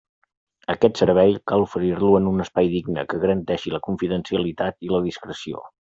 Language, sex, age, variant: Catalan, male, 30-39, Central